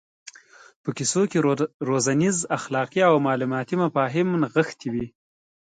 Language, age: Pashto, 19-29